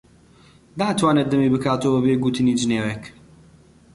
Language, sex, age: Central Kurdish, male, 19-29